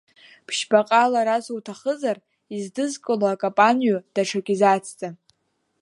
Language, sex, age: Abkhazian, female, 19-29